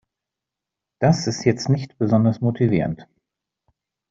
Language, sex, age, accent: German, male, 50-59, Deutschland Deutsch